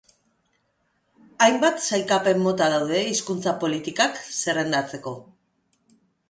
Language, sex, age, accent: Basque, female, 40-49, Mendebalekoa (Araba, Bizkaia, Gipuzkoako mendebaleko herri batzuk)